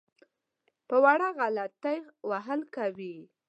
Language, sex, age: Pashto, female, 19-29